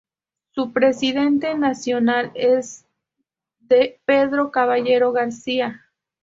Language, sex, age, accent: Spanish, female, 30-39, México